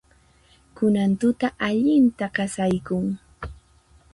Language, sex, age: Puno Quechua, female, 19-29